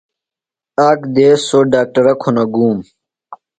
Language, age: Phalura, under 19